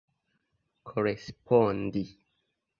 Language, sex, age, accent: Esperanto, male, 19-29, Internacia